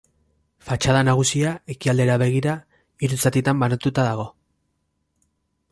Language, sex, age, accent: Basque, male, 19-29, Erdialdekoa edo Nafarra (Gipuzkoa, Nafarroa)